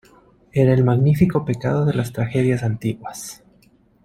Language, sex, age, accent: Spanish, male, 40-49, Andino-Pacífico: Colombia, Perú, Ecuador, oeste de Bolivia y Venezuela andina